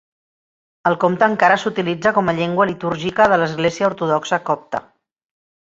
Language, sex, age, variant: Catalan, female, 50-59, Central